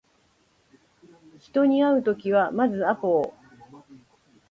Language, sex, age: Japanese, female, 50-59